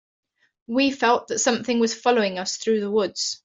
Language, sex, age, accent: English, female, 30-39, England English